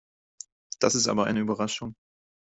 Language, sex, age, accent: German, male, 19-29, Deutschland Deutsch